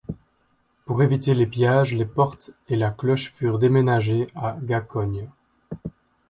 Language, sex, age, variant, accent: French, male, 19-29, Français d'Europe, Français de Belgique